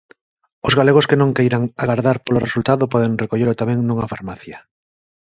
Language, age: Galician, 30-39